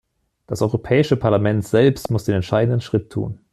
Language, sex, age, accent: German, male, 30-39, Deutschland Deutsch